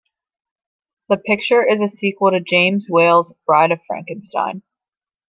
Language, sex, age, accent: English, female, 19-29, United States English